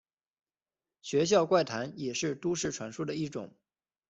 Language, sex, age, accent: Chinese, male, 19-29, 出生地：山西省